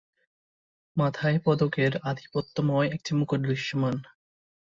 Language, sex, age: Bengali, male, 19-29